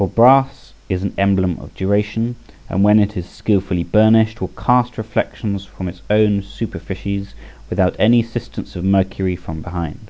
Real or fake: real